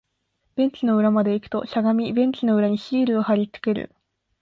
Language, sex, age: Japanese, female, under 19